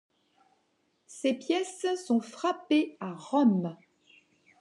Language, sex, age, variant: French, female, 50-59, Français de métropole